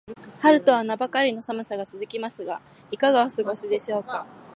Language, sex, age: Japanese, female, 19-29